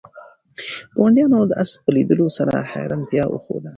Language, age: Pashto, 19-29